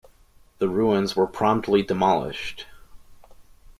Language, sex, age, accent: English, male, 19-29, United States English